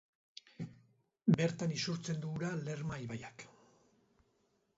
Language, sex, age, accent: Basque, male, 50-59, Erdialdekoa edo Nafarra (Gipuzkoa, Nafarroa)